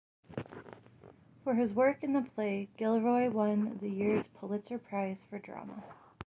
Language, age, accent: English, 30-39, United States English